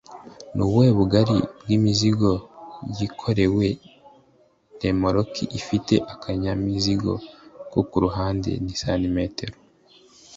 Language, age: Kinyarwanda, 19-29